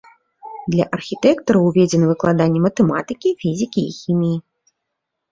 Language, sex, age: Belarusian, female, 30-39